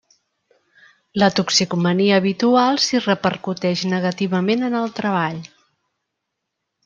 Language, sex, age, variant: Catalan, female, 50-59, Central